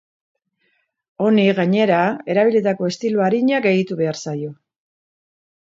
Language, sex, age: Basque, female, 50-59